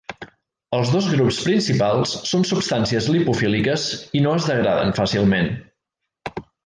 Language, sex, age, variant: Catalan, male, 40-49, Central